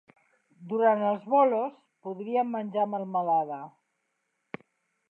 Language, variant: Catalan, Central